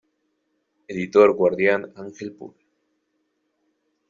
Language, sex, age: Spanish, male, 19-29